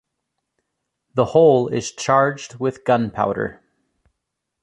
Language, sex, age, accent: English, male, 30-39, United States English